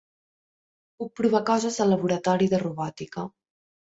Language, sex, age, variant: Catalan, female, 19-29, Central